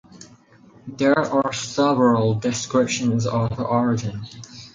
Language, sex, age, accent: English, male, under 19, United States English